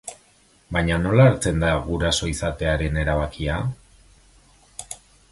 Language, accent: Basque, Erdialdekoa edo Nafarra (Gipuzkoa, Nafarroa)